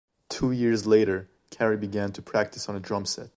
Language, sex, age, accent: English, male, 19-29, United States English